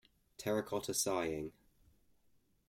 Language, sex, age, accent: English, male, 19-29, England English